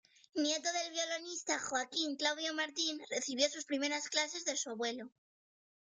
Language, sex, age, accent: Spanish, female, under 19, España: Norte peninsular (Asturias, Castilla y León, Cantabria, País Vasco, Navarra, Aragón, La Rioja, Guadalajara, Cuenca)